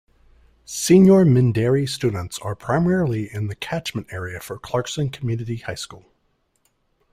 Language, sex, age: English, male, 40-49